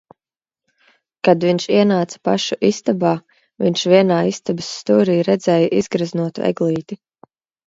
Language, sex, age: Latvian, female, 30-39